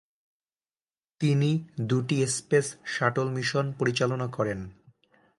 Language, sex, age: Bengali, male, 19-29